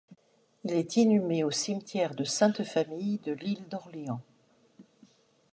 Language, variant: French, Français de métropole